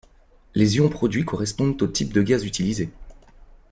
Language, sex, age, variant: French, male, 30-39, Français de métropole